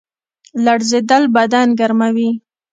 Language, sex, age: Pashto, female, 19-29